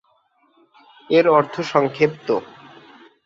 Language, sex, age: Bengali, male, 19-29